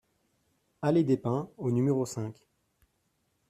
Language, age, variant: French, 30-39, Français de métropole